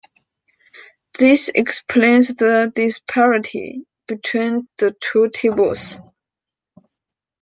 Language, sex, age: English, female, 19-29